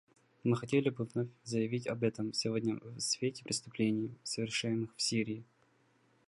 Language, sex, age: Russian, male, under 19